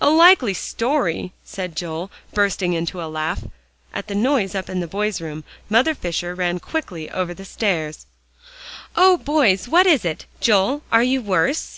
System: none